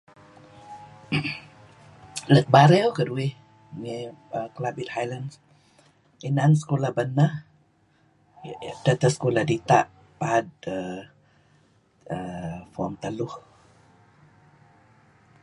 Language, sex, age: Kelabit, female, 60-69